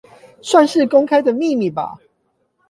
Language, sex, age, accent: Chinese, male, 30-39, 出生地：桃園市